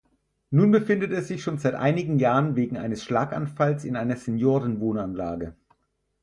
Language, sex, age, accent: German, male, 30-39, Deutschland Deutsch